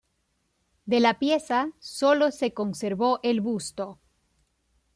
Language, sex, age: Spanish, female, 30-39